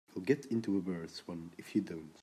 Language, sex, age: English, male, under 19